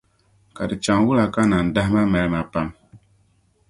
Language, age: Dagbani, 30-39